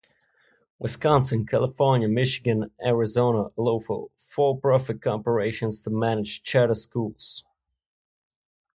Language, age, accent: English, 19-29, Czech